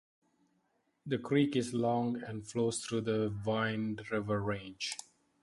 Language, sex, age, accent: English, male, 30-39, India and South Asia (India, Pakistan, Sri Lanka)